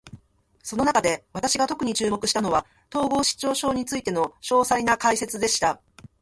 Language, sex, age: Japanese, female, 40-49